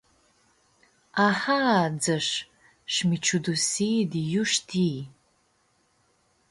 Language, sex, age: Aromanian, female, 30-39